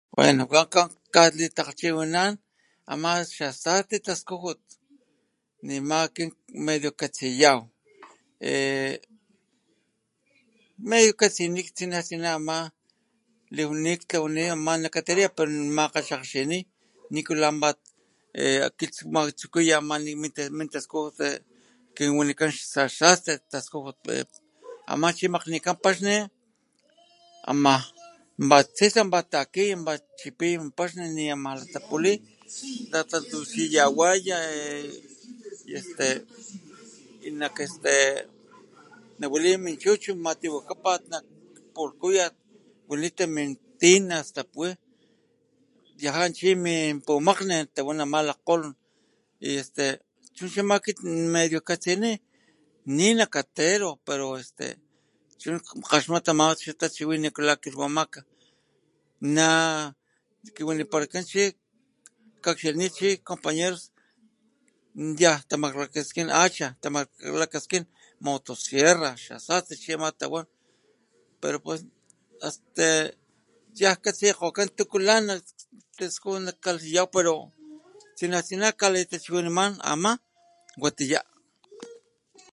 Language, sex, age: Papantla Totonac, male, 60-69